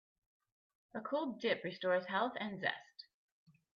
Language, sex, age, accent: English, female, 30-39, Canadian English